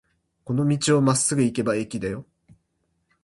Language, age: Japanese, 19-29